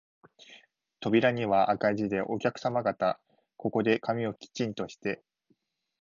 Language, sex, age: Japanese, male, 19-29